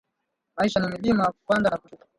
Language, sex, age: Swahili, male, 19-29